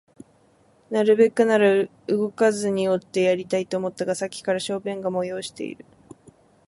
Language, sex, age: Japanese, female, 19-29